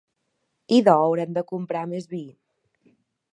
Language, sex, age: Catalan, female, 19-29